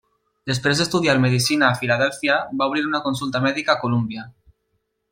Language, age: Catalan, 19-29